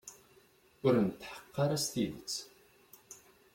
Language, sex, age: Kabyle, male, 30-39